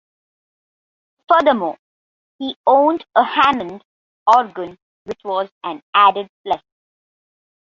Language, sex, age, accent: English, female, 30-39, India and South Asia (India, Pakistan, Sri Lanka)